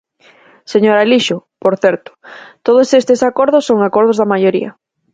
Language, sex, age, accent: Galician, female, 19-29, Central (gheada)